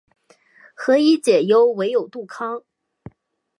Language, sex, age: Chinese, female, 19-29